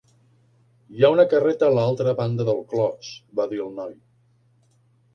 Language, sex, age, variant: Catalan, male, 50-59, Nord-Occidental